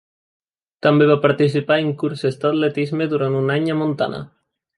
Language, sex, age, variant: Catalan, male, 19-29, Central